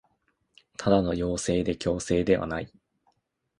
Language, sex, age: Japanese, male, 19-29